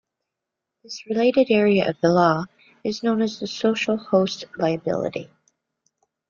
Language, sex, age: English, female, 50-59